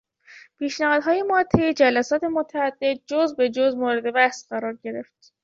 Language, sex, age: Persian, female, under 19